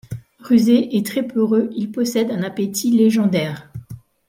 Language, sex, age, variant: French, female, 40-49, Français de métropole